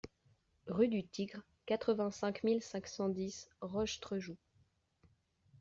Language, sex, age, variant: French, female, 19-29, Français de métropole